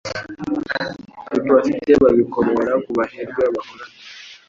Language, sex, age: Kinyarwanda, male, under 19